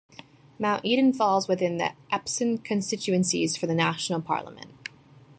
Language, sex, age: English, female, 19-29